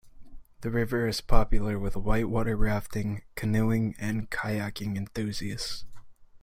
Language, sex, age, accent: English, male, 19-29, United States English